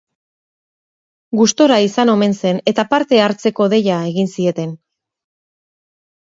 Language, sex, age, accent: Basque, female, 40-49, Erdialdekoa edo Nafarra (Gipuzkoa, Nafarroa)